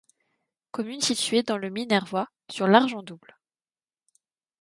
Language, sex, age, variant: French, female, 19-29, Français de métropole